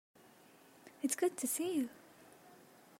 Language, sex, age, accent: English, female, under 19, India and South Asia (India, Pakistan, Sri Lanka)